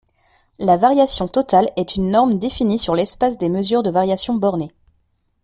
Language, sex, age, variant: French, female, 19-29, Français de métropole